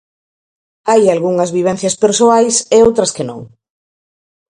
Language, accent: Galician, Normativo (estándar)